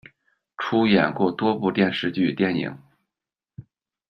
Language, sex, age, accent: Chinese, male, 30-39, 出生地：北京市